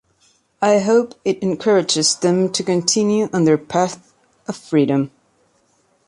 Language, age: English, 40-49